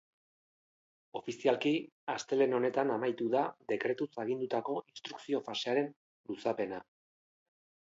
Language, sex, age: Basque, male, 50-59